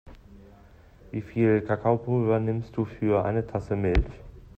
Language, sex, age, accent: German, male, 30-39, Deutschland Deutsch